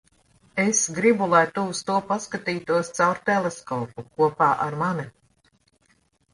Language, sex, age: Latvian, female, 50-59